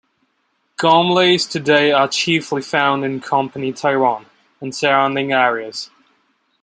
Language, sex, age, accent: English, male, 19-29, India and South Asia (India, Pakistan, Sri Lanka)